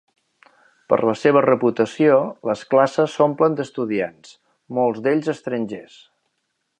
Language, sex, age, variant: Catalan, male, 50-59, Central